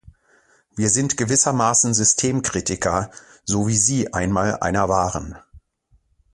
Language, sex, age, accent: German, male, 40-49, Deutschland Deutsch